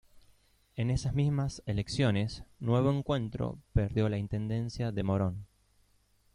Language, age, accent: Spanish, 30-39, Rioplatense: Argentina, Uruguay, este de Bolivia, Paraguay